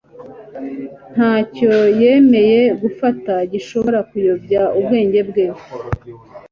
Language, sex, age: Kinyarwanda, female, 50-59